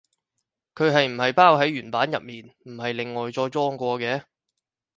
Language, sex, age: Cantonese, male, 19-29